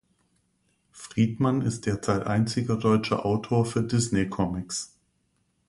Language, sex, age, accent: German, male, 40-49, Deutschland Deutsch